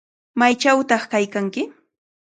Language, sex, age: Cajatambo North Lima Quechua, female, 19-29